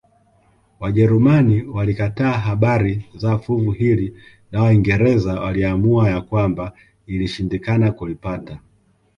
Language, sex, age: Swahili, male, 19-29